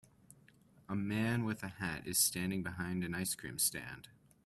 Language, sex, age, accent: English, male, 19-29, Canadian English